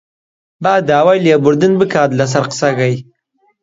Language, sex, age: Central Kurdish, male, 19-29